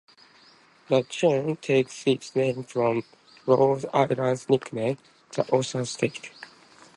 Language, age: English, 19-29